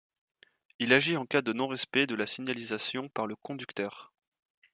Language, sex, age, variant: French, male, 19-29, Français de métropole